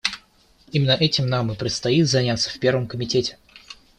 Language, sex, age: Russian, male, under 19